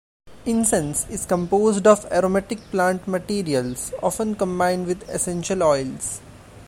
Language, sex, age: English, male, 19-29